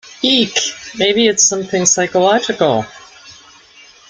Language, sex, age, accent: English, female, 60-69, United States English